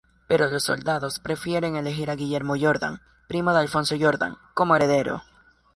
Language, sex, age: Spanish, male, under 19